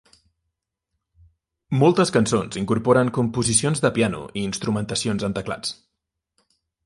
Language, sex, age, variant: Catalan, male, 30-39, Central